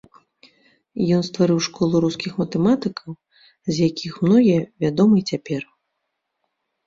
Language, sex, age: Belarusian, female, 30-39